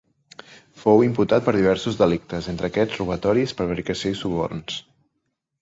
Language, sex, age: Catalan, male, 40-49